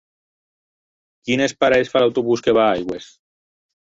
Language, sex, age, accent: Catalan, male, 40-49, valencià